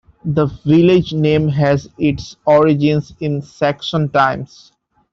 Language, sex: English, male